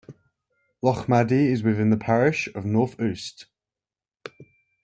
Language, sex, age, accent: English, male, 19-29, England English